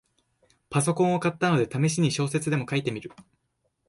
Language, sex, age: Japanese, male, 19-29